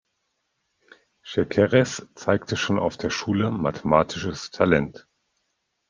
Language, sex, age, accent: German, male, 40-49, Deutschland Deutsch